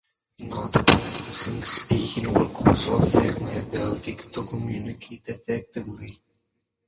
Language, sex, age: English, male, 40-49